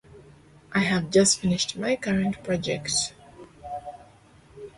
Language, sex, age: English, female, 19-29